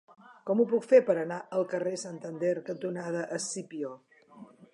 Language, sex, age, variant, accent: Catalan, female, 60-69, Central, central